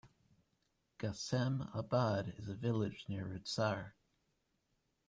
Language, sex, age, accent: English, male, 19-29, United States English